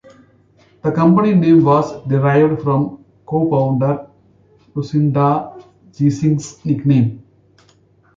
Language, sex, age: English, male, 40-49